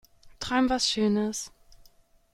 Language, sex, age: German, female, 19-29